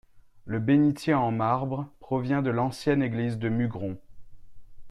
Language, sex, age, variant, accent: French, male, 40-49, Français des départements et régions d'outre-mer, Français de La Réunion